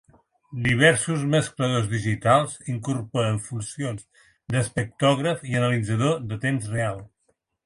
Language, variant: Catalan, Septentrional